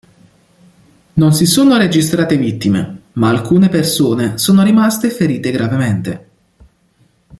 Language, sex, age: Italian, male, 19-29